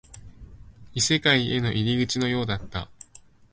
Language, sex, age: Japanese, male, under 19